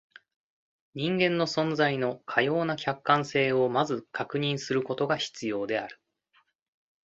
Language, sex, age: Japanese, male, 30-39